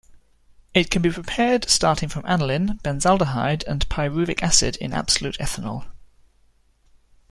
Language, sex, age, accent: English, male, 30-39, England English